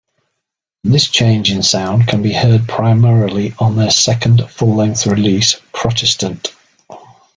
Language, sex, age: English, male, 60-69